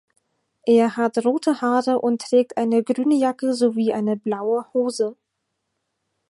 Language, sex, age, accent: German, female, 19-29, Deutschland Deutsch